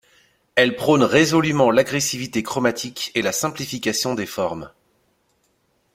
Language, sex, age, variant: French, male, 30-39, Français de métropole